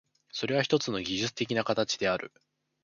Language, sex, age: Japanese, male, 19-29